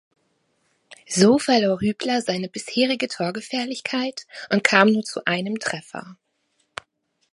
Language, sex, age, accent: German, female, 30-39, Deutschland Deutsch